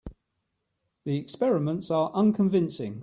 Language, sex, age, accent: English, male, 60-69, England English